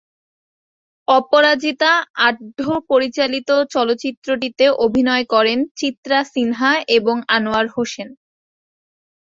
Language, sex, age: Bengali, female, 19-29